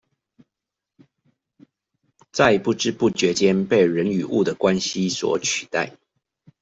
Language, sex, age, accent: Chinese, male, 30-39, 出生地：臺南市